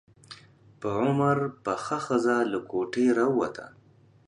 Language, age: Pashto, 30-39